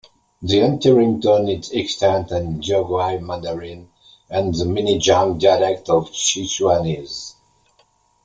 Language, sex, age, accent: English, male, 70-79, England English